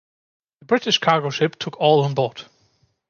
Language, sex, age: English, male, 19-29